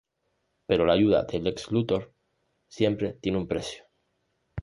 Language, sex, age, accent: Spanish, male, 30-39, España: Islas Canarias